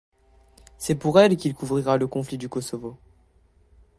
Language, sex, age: French, male, 19-29